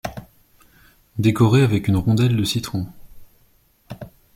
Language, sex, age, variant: French, male, 19-29, Français de métropole